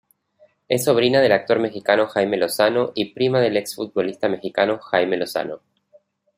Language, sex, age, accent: Spanish, male, 30-39, Rioplatense: Argentina, Uruguay, este de Bolivia, Paraguay